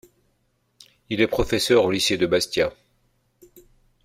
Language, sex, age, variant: French, male, 50-59, Français de métropole